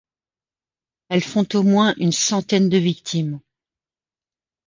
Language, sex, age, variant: French, female, 50-59, Français de métropole